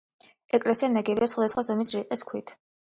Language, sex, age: Georgian, female, 19-29